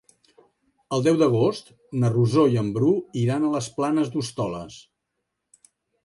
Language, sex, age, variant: Catalan, male, 60-69, Central